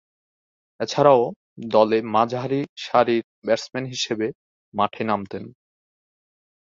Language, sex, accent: Bengali, male, প্রমিত বাংলা